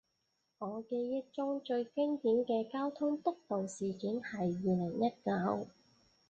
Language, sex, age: Cantonese, female, 30-39